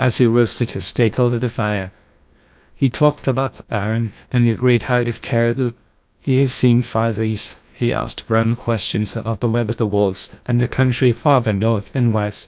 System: TTS, GlowTTS